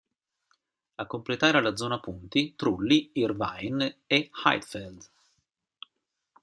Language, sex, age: Italian, male, 50-59